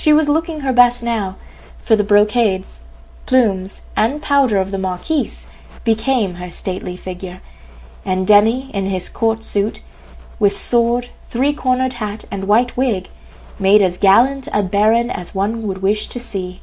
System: none